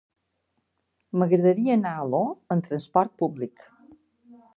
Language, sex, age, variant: Catalan, female, 60-69, Balear